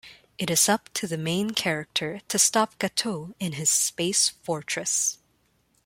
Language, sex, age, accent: English, female, 19-29, Filipino